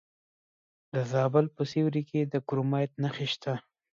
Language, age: Pashto, 19-29